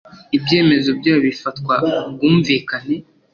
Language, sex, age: Kinyarwanda, male, under 19